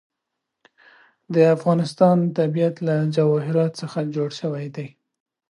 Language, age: Pashto, 19-29